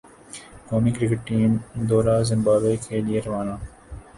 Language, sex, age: Urdu, male, 19-29